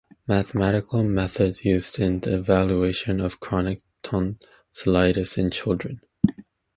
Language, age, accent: English, 19-29, United States English